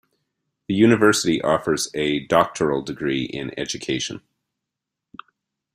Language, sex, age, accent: English, male, 40-49, Canadian English